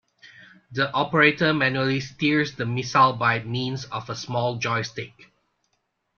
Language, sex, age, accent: English, male, 40-49, Malaysian English